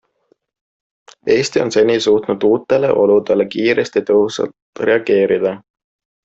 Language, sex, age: Estonian, male, 19-29